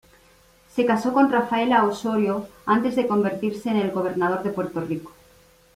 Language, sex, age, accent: Spanish, female, 50-59, España: Centro-Sur peninsular (Madrid, Toledo, Castilla-La Mancha)